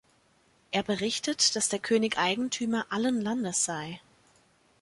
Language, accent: German, Deutschland Deutsch